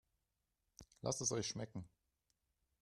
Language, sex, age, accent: German, male, 19-29, Deutschland Deutsch